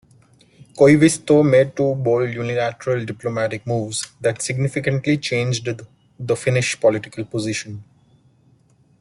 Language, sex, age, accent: English, male, 30-39, India and South Asia (India, Pakistan, Sri Lanka)